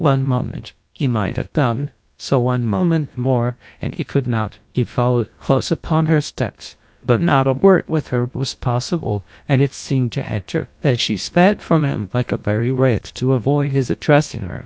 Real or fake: fake